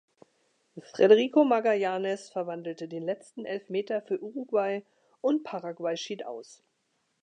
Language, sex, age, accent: German, female, 50-59, Deutschland Deutsch